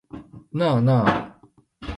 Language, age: Japanese, 50-59